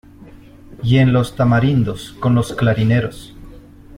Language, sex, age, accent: Spanish, male, 40-49, Andino-Pacífico: Colombia, Perú, Ecuador, oeste de Bolivia y Venezuela andina